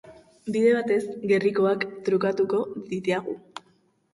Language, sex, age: Basque, female, under 19